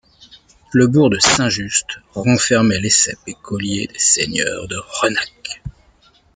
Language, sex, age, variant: French, male, 40-49, Français de métropole